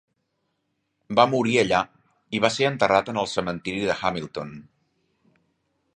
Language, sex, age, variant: Catalan, male, 50-59, Central